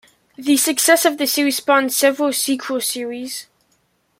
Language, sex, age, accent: English, male, under 19, England English